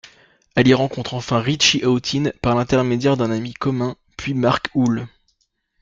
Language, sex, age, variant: French, male, 19-29, Français de métropole